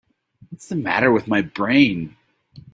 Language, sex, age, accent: English, male, 30-39, United States English